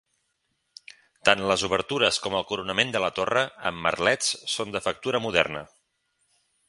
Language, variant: Catalan, Central